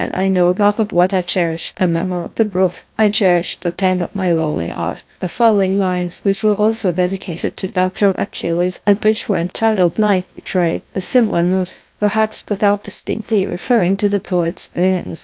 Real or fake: fake